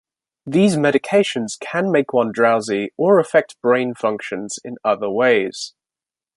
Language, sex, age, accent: English, male, 19-29, England English